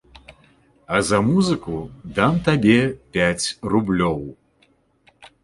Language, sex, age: Belarusian, male, 40-49